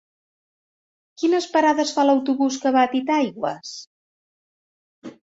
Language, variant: Catalan, Central